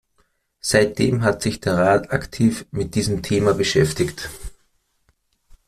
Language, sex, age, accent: German, male, 30-39, Österreichisches Deutsch